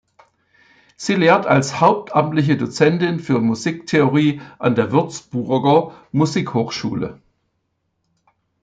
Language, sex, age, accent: German, male, 70-79, Deutschland Deutsch